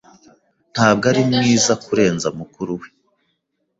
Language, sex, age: Kinyarwanda, male, 19-29